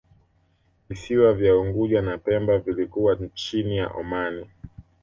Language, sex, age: Swahili, male, 19-29